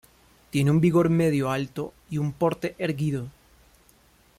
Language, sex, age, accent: Spanish, male, 30-39, Andino-Pacífico: Colombia, Perú, Ecuador, oeste de Bolivia y Venezuela andina